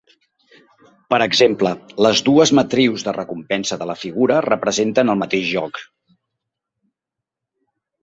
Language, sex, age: Catalan, male, 50-59